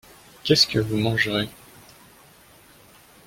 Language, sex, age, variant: French, male, 19-29, Français de métropole